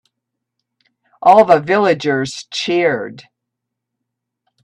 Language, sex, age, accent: English, female, 60-69, United States English